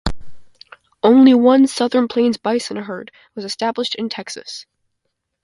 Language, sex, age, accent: English, female, under 19, United States English